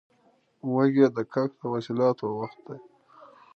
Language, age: Pashto, 30-39